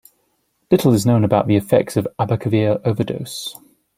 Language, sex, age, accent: English, male, 19-29, England English